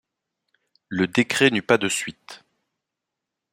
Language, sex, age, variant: French, male, 40-49, Français de métropole